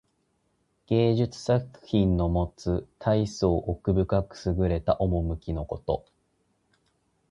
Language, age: Japanese, 19-29